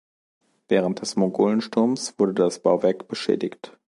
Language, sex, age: German, male, 40-49